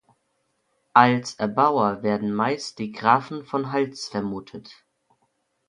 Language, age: German, 19-29